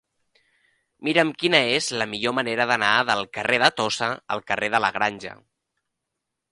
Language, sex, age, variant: Catalan, male, 19-29, Central